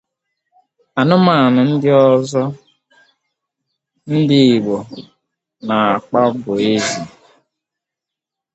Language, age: Igbo, 19-29